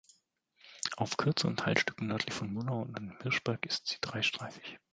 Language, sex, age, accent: German, male, 40-49, Deutschland Deutsch